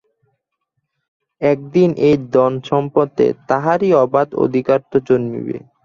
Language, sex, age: Bengali, male, under 19